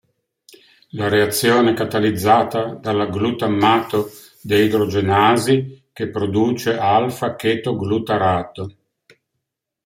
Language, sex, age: Italian, male, 60-69